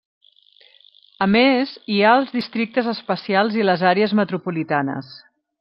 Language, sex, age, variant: Catalan, female, 40-49, Central